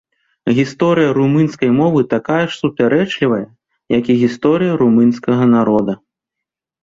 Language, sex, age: Belarusian, male, 30-39